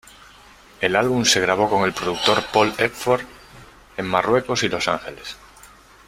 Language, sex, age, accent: Spanish, male, 30-39, España: Norte peninsular (Asturias, Castilla y León, Cantabria, País Vasco, Navarra, Aragón, La Rioja, Guadalajara, Cuenca)